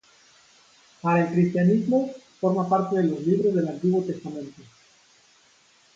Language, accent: Spanish, México